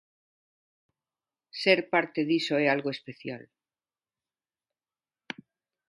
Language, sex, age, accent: Galician, female, 50-59, Neofalante